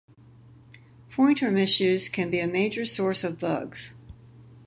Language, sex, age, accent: English, female, 70-79, United States English